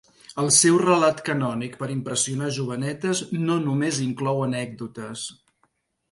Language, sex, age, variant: Catalan, male, 50-59, Central